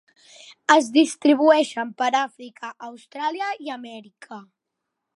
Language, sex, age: Catalan, female, 40-49